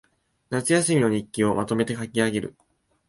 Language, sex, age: Japanese, male, 19-29